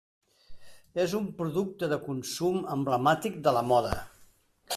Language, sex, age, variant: Catalan, male, 60-69, Septentrional